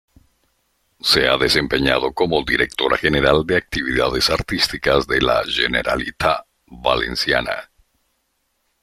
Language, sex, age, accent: Spanish, male, 50-59, América central